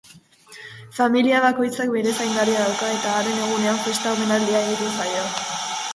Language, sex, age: Basque, female, under 19